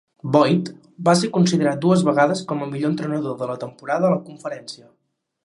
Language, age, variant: Catalan, under 19, Central